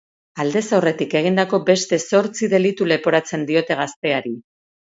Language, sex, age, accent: Basque, female, 50-59, Erdialdekoa edo Nafarra (Gipuzkoa, Nafarroa)